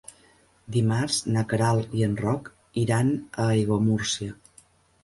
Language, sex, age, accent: Catalan, female, 50-59, nord-oriental